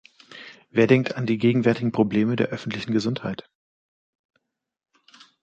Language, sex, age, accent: German, male, 30-39, Deutschland Deutsch